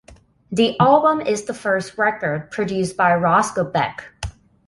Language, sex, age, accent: English, female, 19-29, United States English